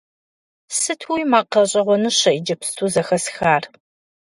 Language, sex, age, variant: Kabardian, female, 40-49, Адыгэбзэ (Къэбэрдей, Кирил, Урысей)